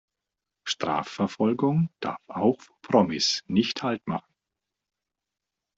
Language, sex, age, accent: German, male, 40-49, Deutschland Deutsch